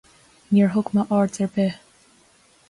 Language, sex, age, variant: Irish, female, 19-29, Gaeilge Chonnacht